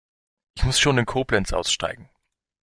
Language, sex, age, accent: German, male, 19-29, Deutschland Deutsch